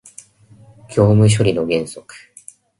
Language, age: Japanese, 19-29